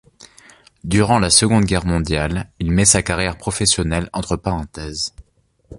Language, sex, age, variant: French, male, 19-29, Français de métropole